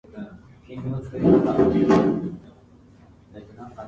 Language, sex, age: English, male, 19-29